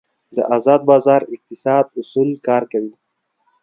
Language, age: Pashto, 30-39